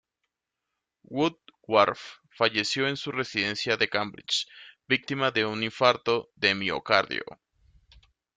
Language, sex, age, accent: Spanish, male, 30-39, Caribe: Cuba, Venezuela, Puerto Rico, República Dominicana, Panamá, Colombia caribeña, México caribeño, Costa del golfo de México